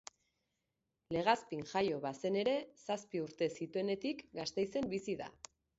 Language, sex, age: Basque, female, 40-49